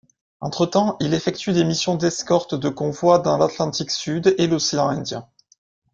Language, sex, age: French, male, 19-29